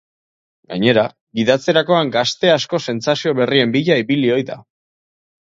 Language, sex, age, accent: Basque, male, 30-39, Mendebalekoa (Araba, Bizkaia, Gipuzkoako mendebaleko herri batzuk)